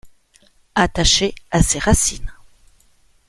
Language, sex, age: French, female, 40-49